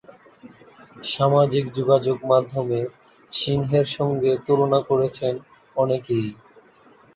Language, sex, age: Bengali, male, 19-29